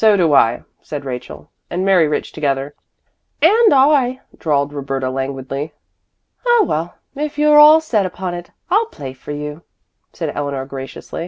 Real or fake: real